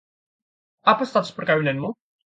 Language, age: Indonesian, 19-29